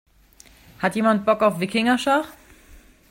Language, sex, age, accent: German, female, 19-29, Deutschland Deutsch